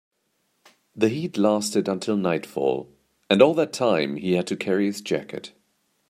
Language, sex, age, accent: English, male, 30-39, England English